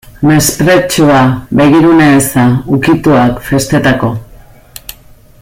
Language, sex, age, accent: Basque, female, 40-49, Erdialdekoa edo Nafarra (Gipuzkoa, Nafarroa)